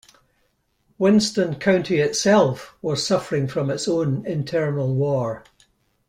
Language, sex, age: English, male, 70-79